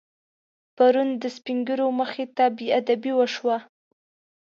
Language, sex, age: Pashto, female, 19-29